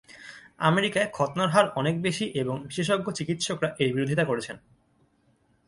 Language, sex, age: Bengali, male, 19-29